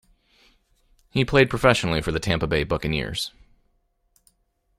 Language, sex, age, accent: English, male, 40-49, United States English